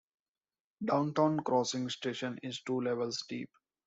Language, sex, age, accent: English, male, 30-39, India and South Asia (India, Pakistan, Sri Lanka)